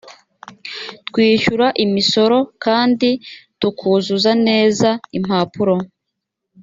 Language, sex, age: Kinyarwanda, female, 30-39